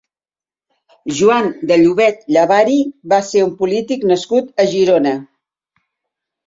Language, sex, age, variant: Catalan, female, 70-79, Central